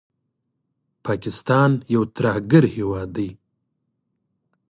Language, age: Pashto, 30-39